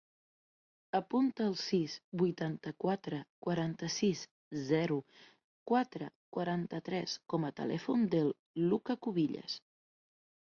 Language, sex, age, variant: Catalan, female, 40-49, Central